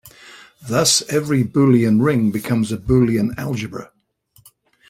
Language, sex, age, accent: English, male, 60-69, England English